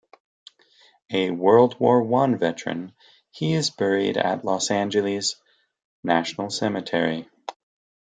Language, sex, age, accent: English, male, 30-39, United States English